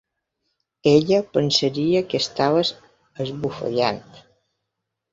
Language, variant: Catalan, Balear